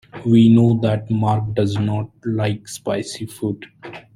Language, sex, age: English, male, 30-39